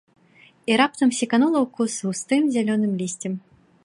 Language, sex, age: Belarusian, female, 19-29